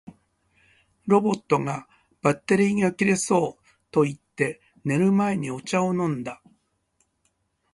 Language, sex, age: Japanese, male, 60-69